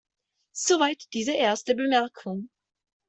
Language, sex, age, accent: German, male, under 19, Österreichisches Deutsch